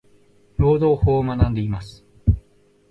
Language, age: Japanese, 19-29